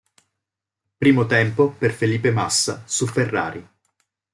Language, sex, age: Italian, male, 40-49